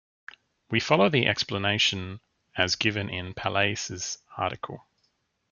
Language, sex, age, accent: English, male, 30-39, Australian English